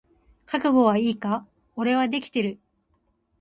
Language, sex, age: Japanese, female, 30-39